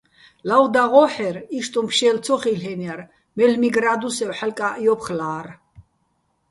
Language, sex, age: Bats, female, 30-39